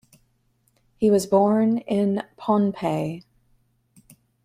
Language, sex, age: English, female, 40-49